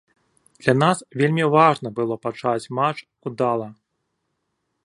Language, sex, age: Belarusian, male, 30-39